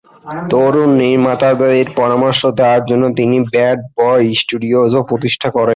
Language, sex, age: Bengali, male, 19-29